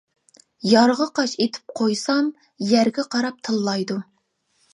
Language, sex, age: Uyghur, female, 30-39